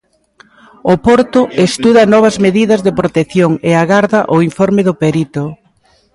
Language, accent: Galician, Oriental (común en zona oriental)